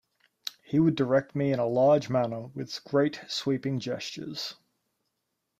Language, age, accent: English, 19-29, Australian English